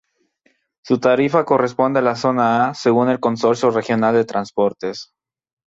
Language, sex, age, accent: Spanish, male, 19-29, México